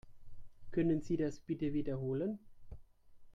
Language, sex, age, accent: German, male, 30-39, Deutschland Deutsch